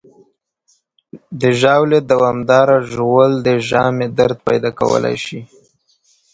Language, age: Pashto, 19-29